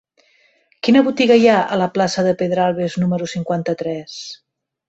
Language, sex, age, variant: Catalan, female, 50-59, Central